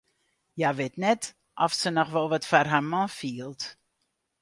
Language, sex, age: Western Frisian, female, 60-69